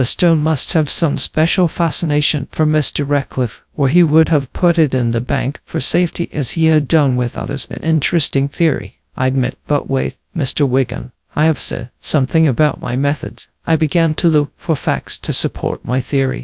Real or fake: fake